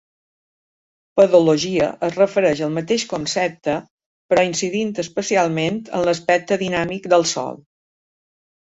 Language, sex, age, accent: Catalan, female, 60-69, mallorquí